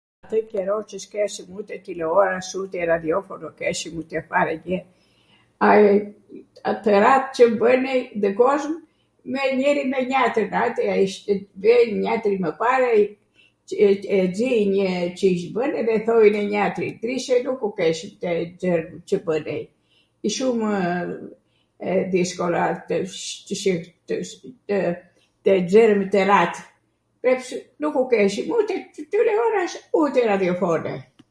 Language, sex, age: Arvanitika Albanian, female, 70-79